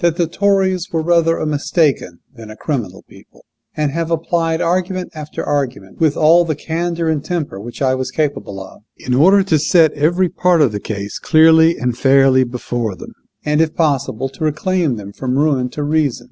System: none